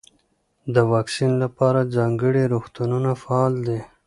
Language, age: Pashto, 30-39